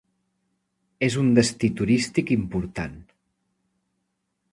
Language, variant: Catalan, Central